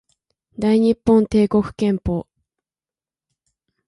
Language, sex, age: Japanese, female, 19-29